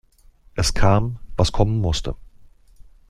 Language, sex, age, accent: German, male, 30-39, Deutschland Deutsch